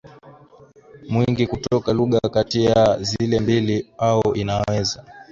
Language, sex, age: Swahili, male, 19-29